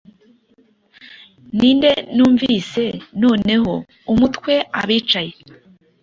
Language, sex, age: Kinyarwanda, female, 30-39